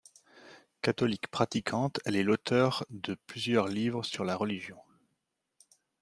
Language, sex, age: French, male, 30-39